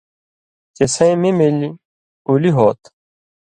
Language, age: Indus Kohistani, 30-39